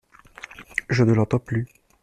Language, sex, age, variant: French, male, 30-39, Français de métropole